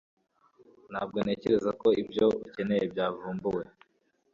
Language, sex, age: Kinyarwanda, male, 19-29